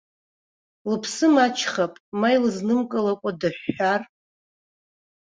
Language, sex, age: Abkhazian, female, 40-49